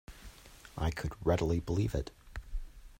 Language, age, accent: English, 40-49, United States English